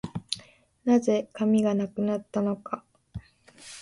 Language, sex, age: Japanese, female, 19-29